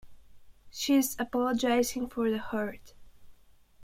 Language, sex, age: English, female, 19-29